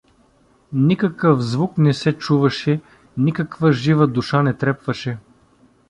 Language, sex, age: Bulgarian, male, 40-49